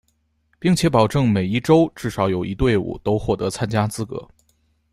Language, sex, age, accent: Chinese, male, 19-29, 出生地：河北省